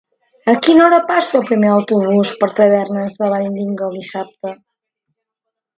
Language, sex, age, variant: Catalan, female, 50-59, Central